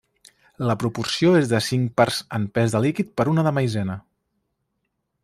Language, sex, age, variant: Catalan, male, 19-29, Central